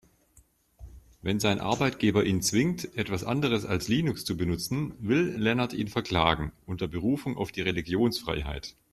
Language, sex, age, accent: German, male, 40-49, Deutschland Deutsch